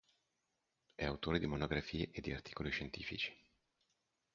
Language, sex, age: Italian, male, 40-49